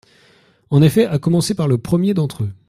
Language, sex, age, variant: French, male, 30-39, Français de métropole